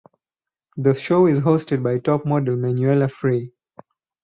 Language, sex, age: English, male, 19-29